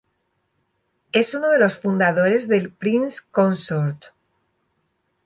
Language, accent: Spanish, España: Sur peninsular (Andalucia, Extremadura, Murcia)